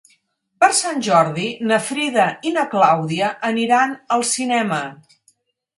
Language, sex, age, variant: Catalan, female, 50-59, Central